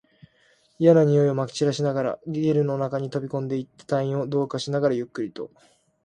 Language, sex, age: Japanese, male, 19-29